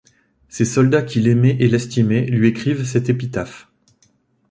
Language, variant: French, Français de métropole